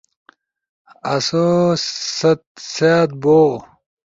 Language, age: Ushojo, 19-29